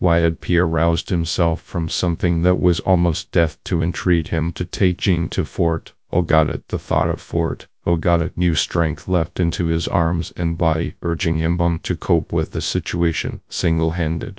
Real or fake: fake